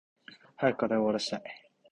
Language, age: Japanese, under 19